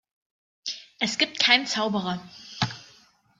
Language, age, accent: German, 19-29, Deutschland Deutsch